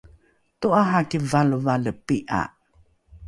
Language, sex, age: Rukai, female, 40-49